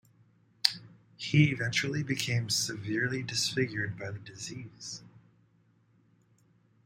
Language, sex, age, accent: English, male, 50-59, United States English